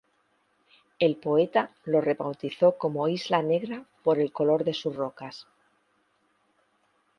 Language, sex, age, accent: Spanish, female, 50-59, España: Centro-Sur peninsular (Madrid, Toledo, Castilla-La Mancha)